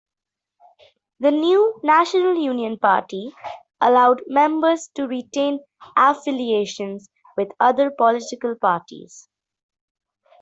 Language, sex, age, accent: English, female, under 19, India and South Asia (India, Pakistan, Sri Lanka)